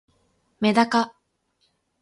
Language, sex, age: Japanese, female, 19-29